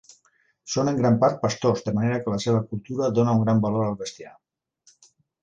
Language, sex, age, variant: Catalan, male, 60-69, Central